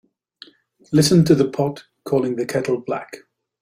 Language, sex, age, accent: English, male, 40-49, England English